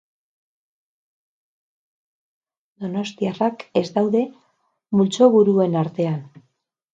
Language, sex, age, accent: Basque, female, 50-59, Mendebalekoa (Araba, Bizkaia, Gipuzkoako mendebaleko herri batzuk)